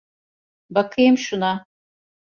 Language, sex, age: Turkish, female, 50-59